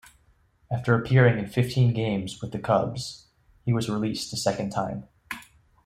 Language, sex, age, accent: English, male, 19-29, United States English